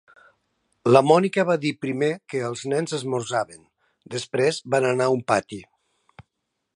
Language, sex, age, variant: Catalan, male, 60-69, Nord-Occidental